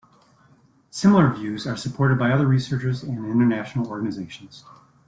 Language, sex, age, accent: English, male, 50-59, United States English